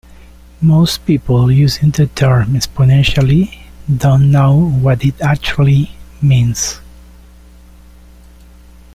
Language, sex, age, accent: English, male, 40-49, United States English